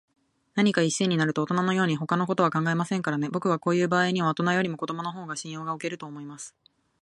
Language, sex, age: Japanese, female, 19-29